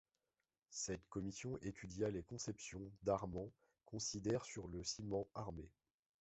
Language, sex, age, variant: French, male, 30-39, Français de métropole